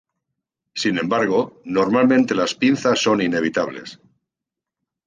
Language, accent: Spanish, España: Centro-Sur peninsular (Madrid, Toledo, Castilla-La Mancha)